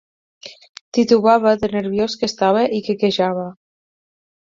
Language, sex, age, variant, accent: Catalan, female, 30-39, Nord-Occidental, Lleidatà